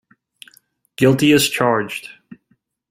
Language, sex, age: English, male, 30-39